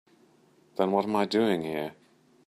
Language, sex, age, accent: English, male, 40-49, England English